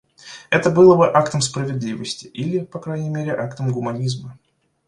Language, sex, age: Russian, male, 19-29